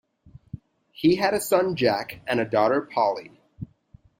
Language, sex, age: English, male, 19-29